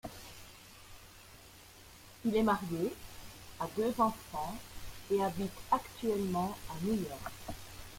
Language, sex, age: French, female, 60-69